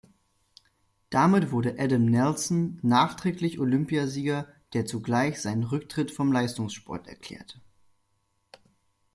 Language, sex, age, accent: German, male, 19-29, Deutschland Deutsch